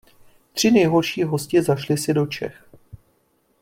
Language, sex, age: Czech, male, 30-39